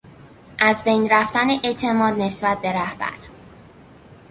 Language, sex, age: Persian, female, under 19